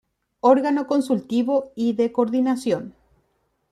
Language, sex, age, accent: Spanish, female, 30-39, Rioplatense: Argentina, Uruguay, este de Bolivia, Paraguay